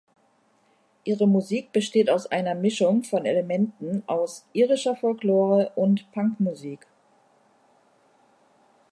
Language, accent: German, Deutschland Deutsch